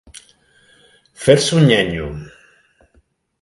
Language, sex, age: Catalan, male, 50-59